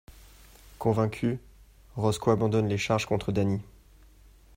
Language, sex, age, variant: French, male, 19-29, Français de métropole